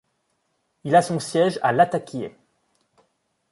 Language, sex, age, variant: French, male, 30-39, Français de métropole